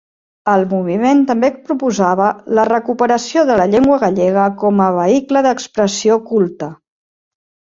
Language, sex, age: Catalan, female, 40-49